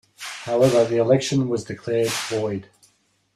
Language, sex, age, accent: English, male, 50-59, Australian English